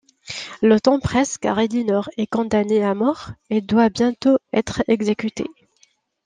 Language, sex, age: French, female, 19-29